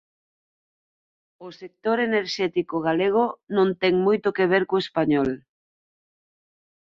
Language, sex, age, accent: Galician, female, 40-49, Normativo (estándar)